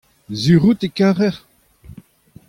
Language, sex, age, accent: Breton, male, 60-69, Kerneveg